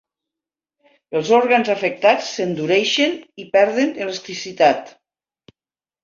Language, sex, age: Catalan, female, 50-59